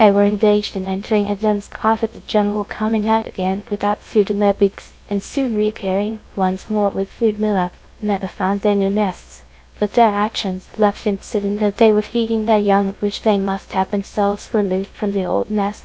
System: TTS, GlowTTS